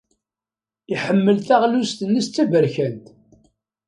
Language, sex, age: Kabyle, male, 70-79